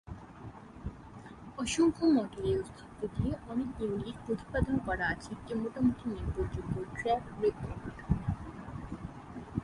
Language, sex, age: Bengali, female, 19-29